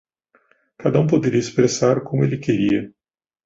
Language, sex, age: Portuguese, male, 50-59